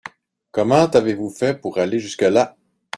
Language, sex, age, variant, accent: French, male, 40-49, Français d'Amérique du Nord, Français du Canada